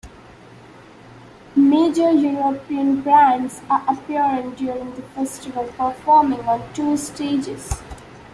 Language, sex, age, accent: English, female, under 19, India and South Asia (India, Pakistan, Sri Lanka)